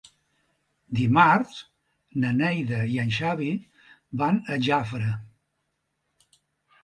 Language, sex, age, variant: Catalan, male, 70-79, Central